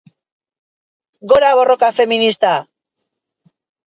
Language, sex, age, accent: Basque, female, 40-49, Erdialdekoa edo Nafarra (Gipuzkoa, Nafarroa)